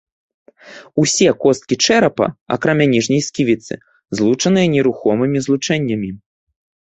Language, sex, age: Belarusian, male, 19-29